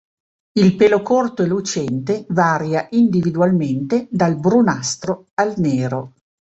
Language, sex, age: Italian, female, 50-59